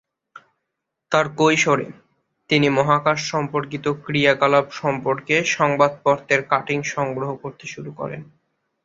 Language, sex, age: Bengali, male, 19-29